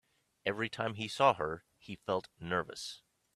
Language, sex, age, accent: English, male, 40-49, United States English